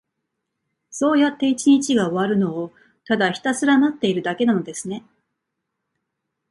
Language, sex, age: Japanese, female, 40-49